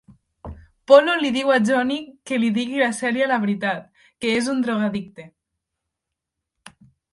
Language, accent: Catalan, nord-occidental; valencià